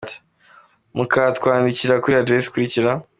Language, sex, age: Kinyarwanda, male, under 19